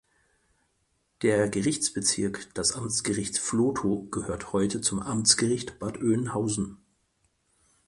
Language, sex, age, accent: German, male, 40-49, Deutschland Deutsch